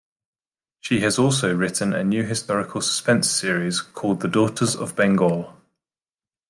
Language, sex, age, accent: English, male, 40-49, England English